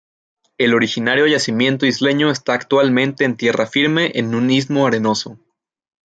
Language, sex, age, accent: Spanish, male, under 19, México